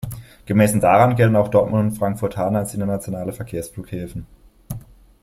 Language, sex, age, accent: German, male, 19-29, Deutschland Deutsch